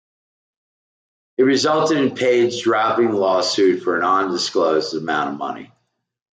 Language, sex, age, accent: English, male, 60-69, United States English